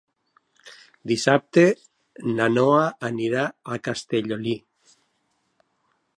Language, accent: Catalan, valencià